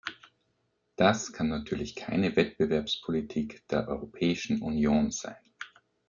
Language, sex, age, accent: German, male, 30-39, Österreichisches Deutsch